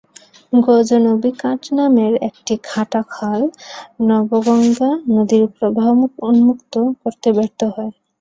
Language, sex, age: Bengali, female, 19-29